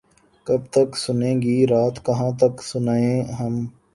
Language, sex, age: Urdu, male, 19-29